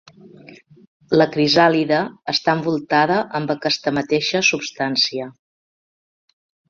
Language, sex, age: Catalan, female, 50-59